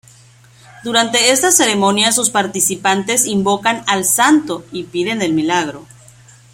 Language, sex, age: Spanish, female, 30-39